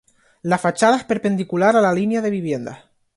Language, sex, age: Spanish, male, 19-29